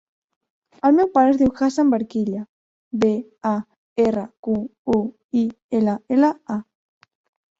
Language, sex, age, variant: Catalan, female, under 19, Central